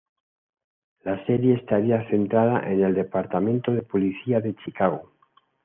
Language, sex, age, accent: Spanish, male, 50-59, España: Centro-Sur peninsular (Madrid, Toledo, Castilla-La Mancha)